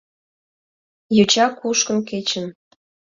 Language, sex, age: Mari, female, 30-39